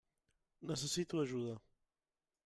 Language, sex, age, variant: Catalan, male, 30-39, Central